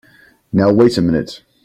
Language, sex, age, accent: English, male, 19-29, England English